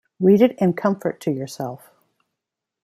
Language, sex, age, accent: English, female, 50-59, United States English